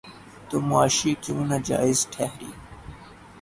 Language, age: Urdu, 19-29